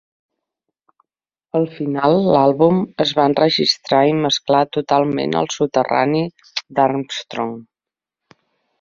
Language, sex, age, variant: Catalan, female, 40-49, Central